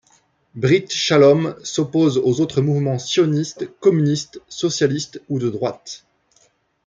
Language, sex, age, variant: French, male, 19-29, Français de métropole